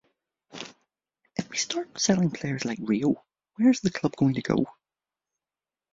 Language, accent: English, Irish English